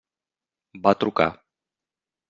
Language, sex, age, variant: Catalan, male, 40-49, Central